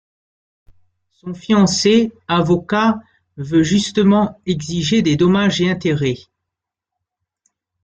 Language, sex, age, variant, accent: French, male, 30-39, Français des départements et régions d'outre-mer, Français de La Réunion